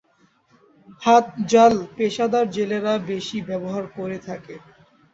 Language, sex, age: Bengali, male, 19-29